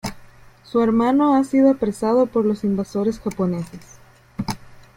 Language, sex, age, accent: Spanish, female, 19-29, México